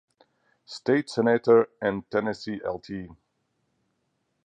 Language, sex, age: English, male, 40-49